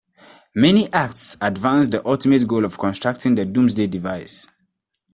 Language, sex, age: English, male, 19-29